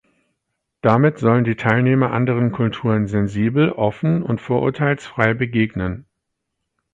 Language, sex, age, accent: German, male, 40-49, Deutschland Deutsch